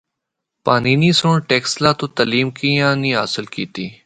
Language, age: Northern Hindko, 19-29